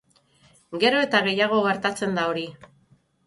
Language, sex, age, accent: Basque, female, 40-49, Mendebalekoa (Araba, Bizkaia, Gipuzkoako mendebaleko herri batzuk)